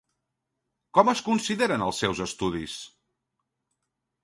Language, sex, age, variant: Catalan, male, 40-49, Central